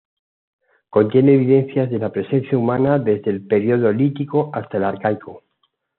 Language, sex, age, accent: Spanish, male, 50-59, España: Centro-Sur peninsular (Madrid, Toledo, Castilla-La Mancha)